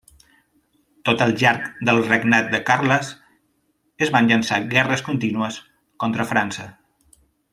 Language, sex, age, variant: Catalan, male, 40-49, Central